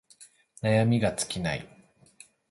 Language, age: Japanese, 40-49